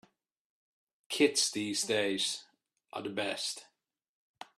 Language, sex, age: English, male, 30-39